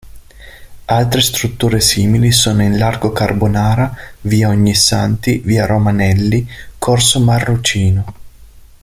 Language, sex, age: Italian, male, 30-39